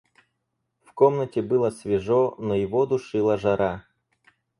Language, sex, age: Russian, male, 19-29